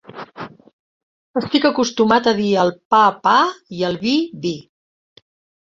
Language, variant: Catalan, Central